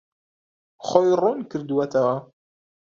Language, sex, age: Central Kurdish, male, 19-29